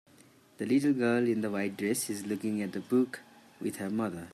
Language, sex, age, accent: English, male, 19-29, India and South Asia (India, Pakistan, Sri Lanka)